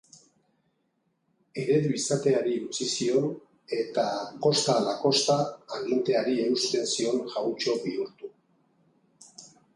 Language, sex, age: Basque, male, 50-59